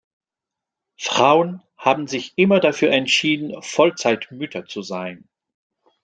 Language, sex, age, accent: German, male, 40-49, Französisch Deutsch